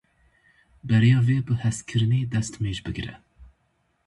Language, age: Kurdish, 19-29